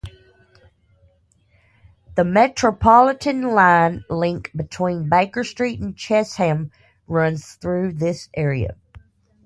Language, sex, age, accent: English, female, 40-49, United States English